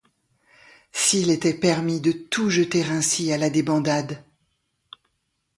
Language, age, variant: French, 60-69, Français de métropole